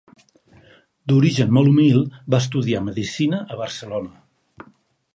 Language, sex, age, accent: Catalan, male, 50-59, Barceloní